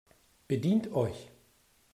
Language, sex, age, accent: German, male, 40-49, Deutschland Deutsch